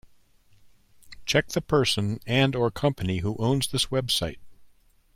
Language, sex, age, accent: English, male, 50-59, Canadian English